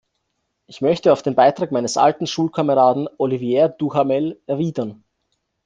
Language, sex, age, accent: German, male, 19-29, Österreichisches Deutsch